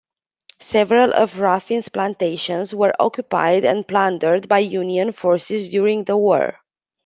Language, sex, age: English, female, 19-29